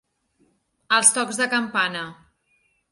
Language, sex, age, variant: Catalan, female, 40-49, Central